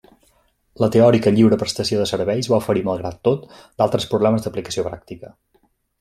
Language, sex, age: Catalan, male, 40-49